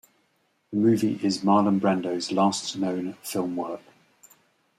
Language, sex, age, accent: English, male, 50-59, England English